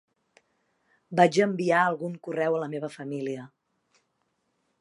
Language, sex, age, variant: Catalan, female, 40-49, Central